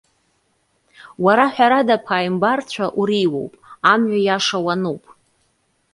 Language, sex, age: Abkhazian, female, 30-39